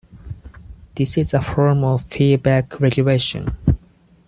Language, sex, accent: English, male, United States English